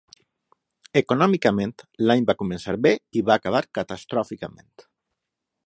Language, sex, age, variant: Catalan, male, 40-49, Valencià meridional